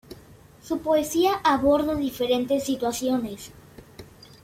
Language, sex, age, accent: Spanish, male, under 19, México